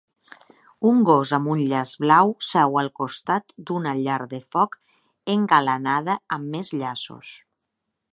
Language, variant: Catalan, Nord-Occidental